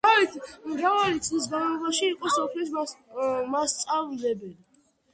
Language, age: Georgian, under 19